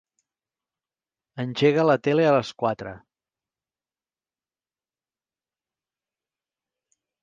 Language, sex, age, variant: Catalan, male, 40-49, Central